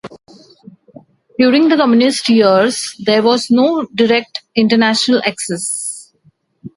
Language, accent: English, India and South Asia (India, Pakistan, Sri Lanka)